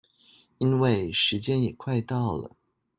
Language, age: Chinese, 30-39